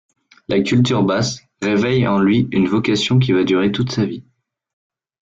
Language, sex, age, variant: French, male, under 19, Français de métropole